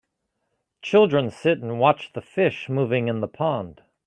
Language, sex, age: English, male, 50-59